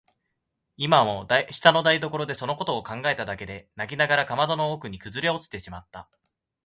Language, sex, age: Japanese, male, 19-29